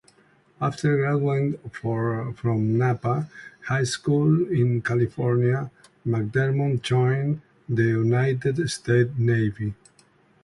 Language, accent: English, Hong Kong English